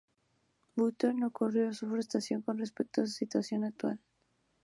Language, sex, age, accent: Spanish, female, 19-29, México